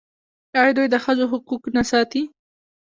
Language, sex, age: Pashto, female, 19-29